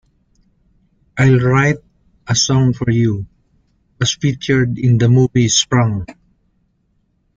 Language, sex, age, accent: English, male, 40-49, Filipino